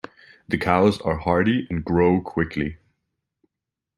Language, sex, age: English, male, 19-29